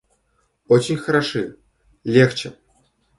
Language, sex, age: Russian, male, 19-29